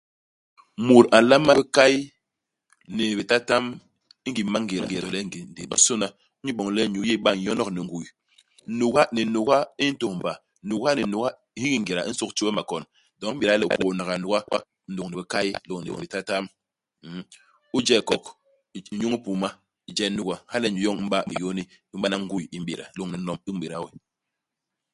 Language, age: Basaa, 40-49